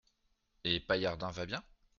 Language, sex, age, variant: French, male, 19-29, Français de métropole